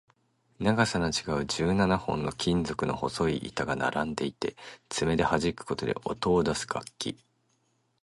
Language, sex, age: Japanese, male, 19-29